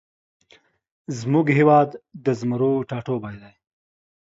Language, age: Pashto, 19-29